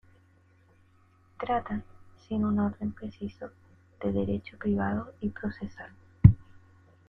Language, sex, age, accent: Spanish, female, 30-39, Chileno: Chile, Cuyo